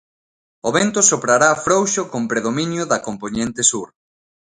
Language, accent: Galician, Normativo (estándar)